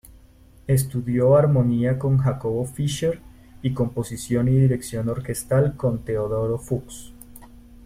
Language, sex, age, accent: Spanish, male, 30-39, Caribe: Cuba, Venezuela, Puerto Rico, República Dominicana, Panamá, Colombia caribeña, México caribeño, Costa del golfo de México